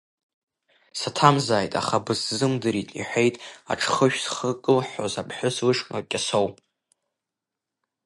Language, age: Abkhazian, under 19